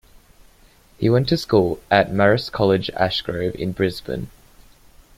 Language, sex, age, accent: English, male, 19-29, Australian English